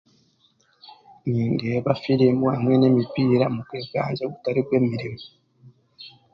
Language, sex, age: Chiga, male, 30-39